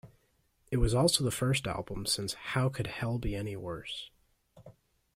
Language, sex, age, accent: English, male, 19-29, United States English